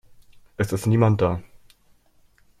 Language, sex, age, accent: German, male, under 19, Deutschland Deutsch